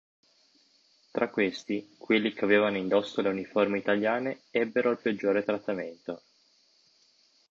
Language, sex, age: Italian, male, 30-39